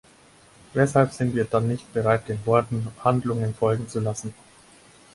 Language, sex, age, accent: German, male, 19-29, Deutschland Deutsch